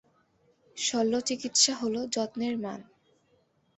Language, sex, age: Bengali, female, 19-29